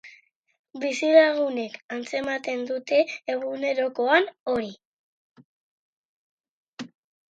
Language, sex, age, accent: Basque, female, under 19, Erdialdekoa edo Nafarra (Gipuzkoa, Nafarroa)